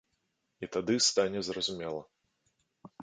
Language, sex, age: Belarusian, male, 40-49